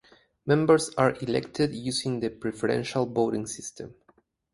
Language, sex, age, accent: English, male, 30-39, United States English